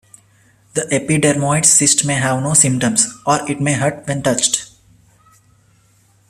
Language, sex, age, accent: English, male, 19-29, India and South Asia (India, Pakistan, Sri Lanka)